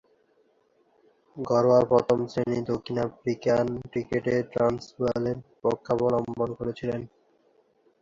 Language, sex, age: Bengali, male, under 19